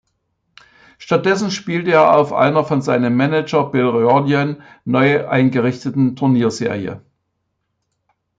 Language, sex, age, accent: German, male, 70-79, Deutschland Deutsch